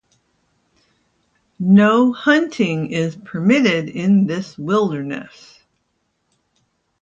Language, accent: English, United States English